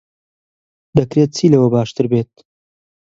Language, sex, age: Central Kurdish, male, 19-29